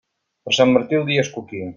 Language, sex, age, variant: Catalan, male, 50-59, Central